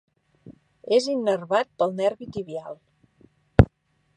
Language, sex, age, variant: Catalan, female, 40-49, Central